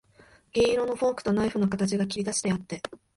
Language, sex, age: Japanese, female, 19-29